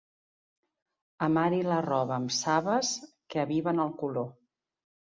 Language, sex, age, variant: Catalan, female, 50-59, Central